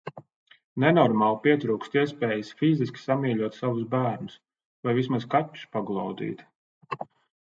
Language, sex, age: Latvian, male, 30-39